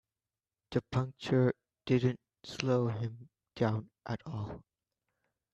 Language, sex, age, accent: English, male, under 19, United States English